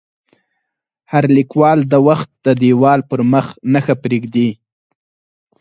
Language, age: Pashto, 19-29